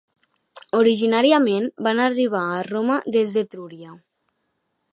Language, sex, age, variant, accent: Catalan, female, 19-29, Nord-Occidental, central